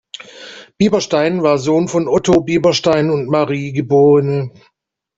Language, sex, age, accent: German, male, 50-59, Deutschland Deutsch